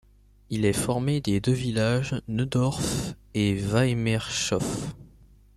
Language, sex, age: French, male, under 19